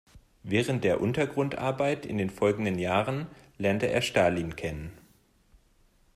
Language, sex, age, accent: German, male, 19-29, Deutschland Deutsch